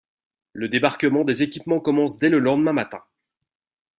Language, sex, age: French, male, 40-49